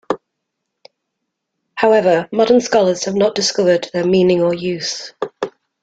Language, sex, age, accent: English, female, 30-39, England English